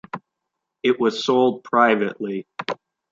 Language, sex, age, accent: English, male, under 19, United States English